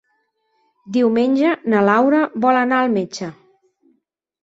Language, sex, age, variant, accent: Catalan, female, 30-39, Central, Neutre